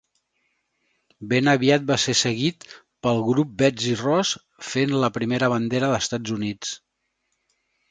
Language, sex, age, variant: Catalan, male, 50-59, Central